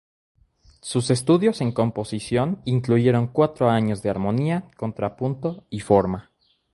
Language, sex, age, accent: Spanish, male, 19-29, México